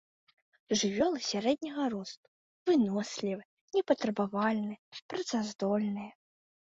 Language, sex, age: Belarusian, female, 19-29